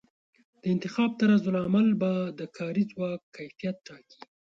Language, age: Pashto, 19-29